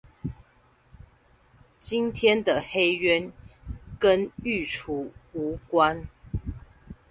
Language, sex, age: Chinese, female, 40-49